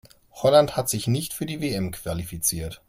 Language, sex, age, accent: German, male, 30-39, Deutschland Deutsch